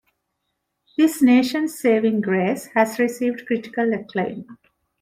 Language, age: English, 50-59